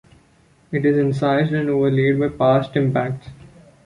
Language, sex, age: English, male, under 19